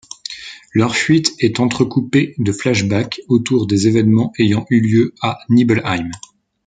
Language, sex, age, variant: French, male, 19-29, Français de métropole